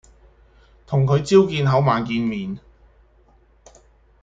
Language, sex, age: Cantonese, male, 19-29